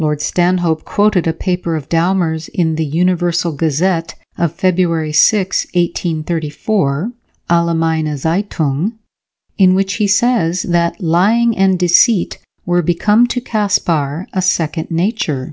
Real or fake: real